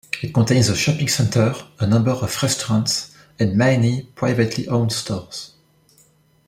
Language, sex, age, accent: English, male, 19-29, United States English